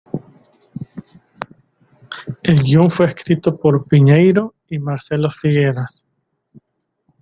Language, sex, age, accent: Spanish, male, 30-39, Caribe: Cuba, Venezuela, Puerto Rico, República Dominicana, Panamá, Colombia caribeña, México caribeño, Costa del golfo de México